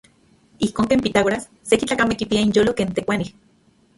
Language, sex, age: Central Puebla Nahuatl, female, 40-49